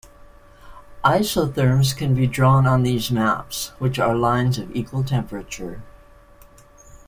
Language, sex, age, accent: English, female, 60-69, United States English